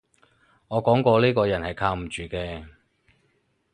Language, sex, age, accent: Cantonese, male, 30-39, 广州音